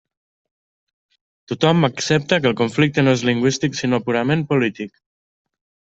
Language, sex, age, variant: Catalan, female, 19-29, Central